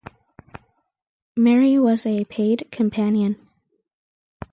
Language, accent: English, United States English